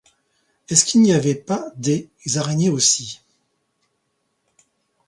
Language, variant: French, Français de métropole